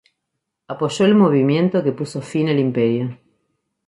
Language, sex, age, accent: Spanish, female, 50-59, Rioplatense: Argentina, Uruguay, este de Bolivia, Paraguay